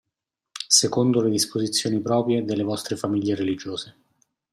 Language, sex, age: Italian, male, 40-49